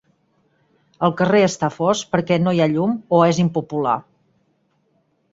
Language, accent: Catalan, Garrotxi